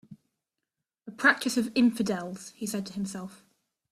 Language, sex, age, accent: English, female, under 19, England English